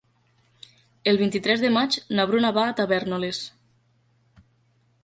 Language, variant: Catalan, Nord-Occidental